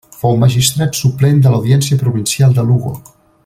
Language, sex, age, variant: Catalan, male, 60-69, Central